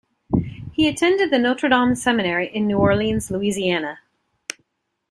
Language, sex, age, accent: English, female, 40-49, United States English